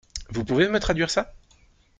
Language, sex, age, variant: French, male, 30-39, Français de métropole